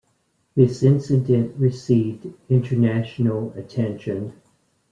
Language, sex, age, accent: English, male, 50-59, United States English